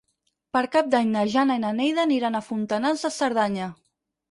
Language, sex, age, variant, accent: Catalan, female, 19-29, Central, central